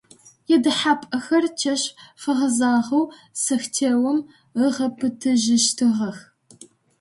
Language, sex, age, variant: Adyghe, female, under 19, Адыгабзэ (Кирил, пстэумэ зэдыряе)